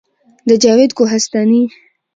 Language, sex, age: Pashto, female, 19-29